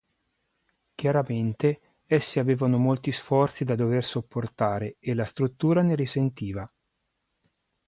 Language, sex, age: Italian, male, 50-59